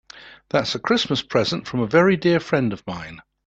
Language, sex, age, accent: English, male, 70-79, England English